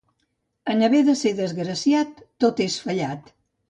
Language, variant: Catalan, Central